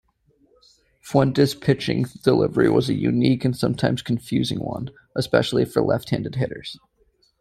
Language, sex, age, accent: English, male, 30-39, United States English